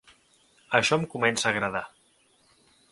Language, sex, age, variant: Catalan, male, 19-29, Central